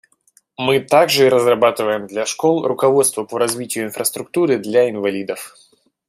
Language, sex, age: Russian, male, 19-29